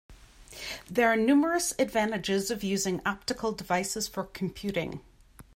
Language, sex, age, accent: English, female, 50-59, United States English